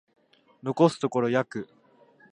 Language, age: Japanese, 19-29